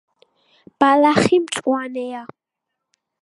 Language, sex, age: Georgian, female, 19-29